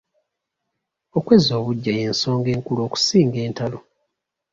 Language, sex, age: Ganda, male, 30-39